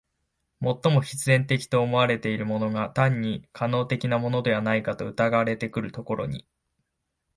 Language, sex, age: Japanese, male, 19-29